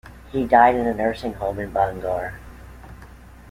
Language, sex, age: English, female, 50-59